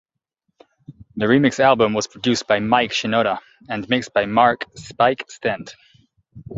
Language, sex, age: English, male, 30-39